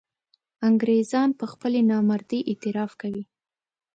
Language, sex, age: Pashto, female, 19-29